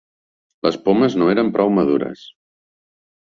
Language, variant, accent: Catalan, Central, central